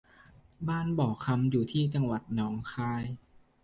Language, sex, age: Thai, male, 19-29